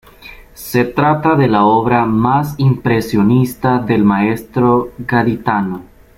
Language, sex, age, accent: Spanish, male, 19-29, América central